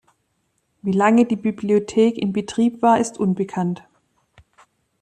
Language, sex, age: German, female, 40-49